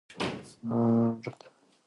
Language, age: Pashto, 19-29